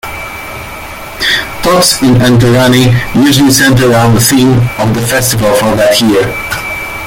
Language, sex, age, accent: English, male, 19-29, United States English